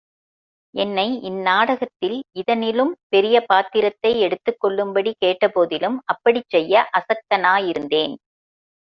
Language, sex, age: Tamil, female, 50-59